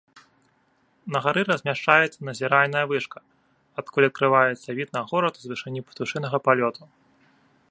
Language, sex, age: Belarusian, male, 30-39